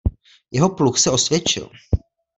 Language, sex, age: Czech, male, 19-29